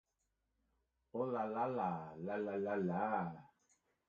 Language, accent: English, United States English